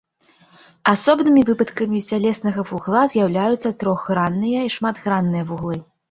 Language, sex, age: Belarusian, female, 19-29